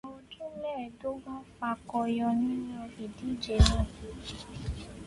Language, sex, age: Yoruba, female, 19-29